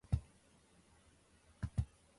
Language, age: Japanese, 19-29